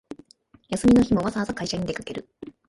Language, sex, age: Japanese, male, 19-29